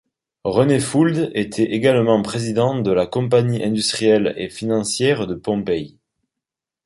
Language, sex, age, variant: French, male, 19-29, Français de métropole